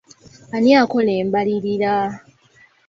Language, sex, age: Ganda, female, 19-29